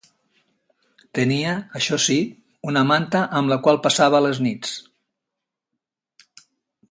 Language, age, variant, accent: Catalan, 60-69, Central, central